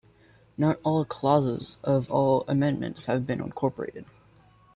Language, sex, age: English, male, under 19